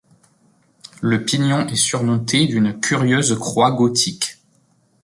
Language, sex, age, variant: French, male, 30-39, Français de métropole